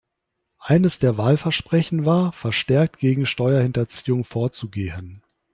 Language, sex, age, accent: German, male, 30-39, Deutschland Deutsch